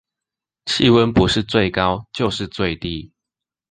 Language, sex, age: Chinese, male, under 19